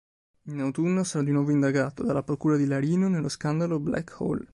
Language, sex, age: Italian, male, 19-29